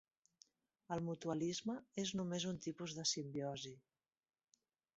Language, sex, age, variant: Catalan, female, 30-39, Central